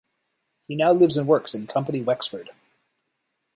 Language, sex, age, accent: English, male, 30-39, Canadian English